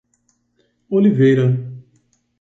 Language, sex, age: Portuguese, male, 60-69